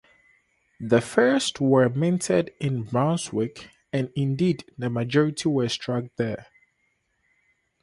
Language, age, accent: English, 19-29, United States English; Southern African (South Africa, Zimbabwe, Namibia)